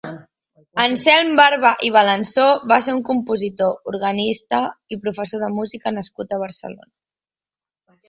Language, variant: Catalan, Central